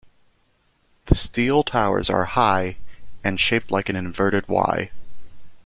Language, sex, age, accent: English, male, 19-29, United States English